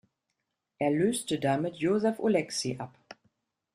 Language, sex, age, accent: German, female, 40-49, Deutschland Deutsch